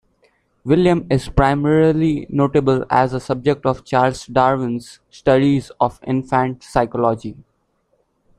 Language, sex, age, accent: English, male, 19-29, India and South Asia (India, Pakistan, Sri Lanka)